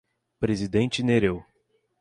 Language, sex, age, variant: Portuguese, male, 19-29, Portuguese (Brasil)